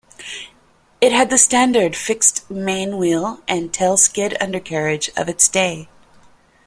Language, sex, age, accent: English, female, 40-49, United States English